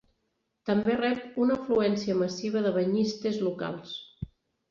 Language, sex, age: Catalan, female, 40-49